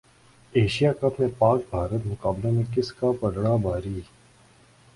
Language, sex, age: Urdu, male, 19-29